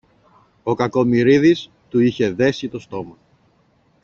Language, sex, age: Greek, male, 40-49